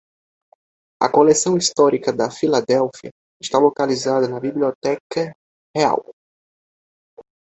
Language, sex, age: Portuguese, male, 19-29